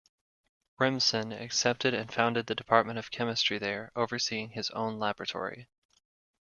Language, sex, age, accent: English, male, 19-29, United States English